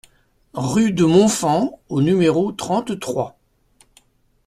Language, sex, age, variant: French, male, 60-69, Français de métropole